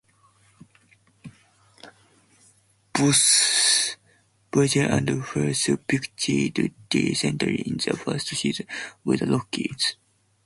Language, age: English, under 19